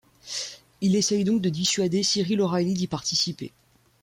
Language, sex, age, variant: French, female, 19-29, Français de métropole